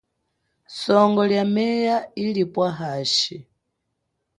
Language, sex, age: Chokwe, female, 19-29